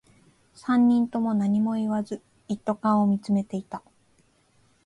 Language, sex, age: Japanese, female, 19-29